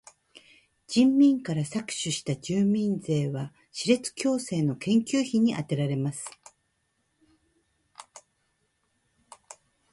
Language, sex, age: Japanese, female, 50-59